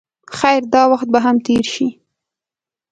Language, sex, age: Pashto, female, 19-29